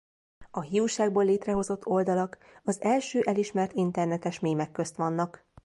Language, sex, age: Hungarian, female, 19-29